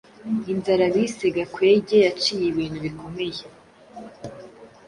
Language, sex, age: Kinyarwanda, female, under 19